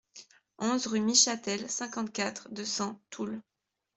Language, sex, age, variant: French, female, 19-29, Français de métropole